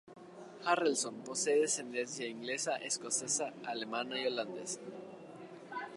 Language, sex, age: Spanish, male, under 19